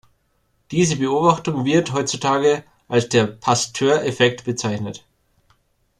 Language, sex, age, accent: German, male, 30-39, Deutschland Deutsch